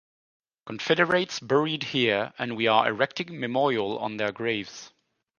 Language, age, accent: English, 30-39, United States English